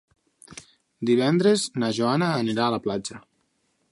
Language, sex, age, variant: Catalan, male, 19-29, Nord-Occidental